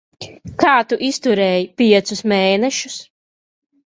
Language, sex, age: Latvian, female, 19-29